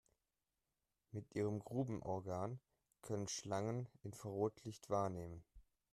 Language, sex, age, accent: German, male, 19-29, Deutschland Deutsch